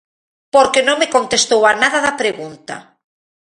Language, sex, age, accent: Galician, female, 40-49, Normativo (estándar)